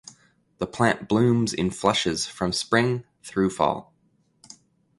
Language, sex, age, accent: English, male, 30-39, Canadian English